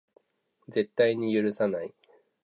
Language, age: Japanese, 30-39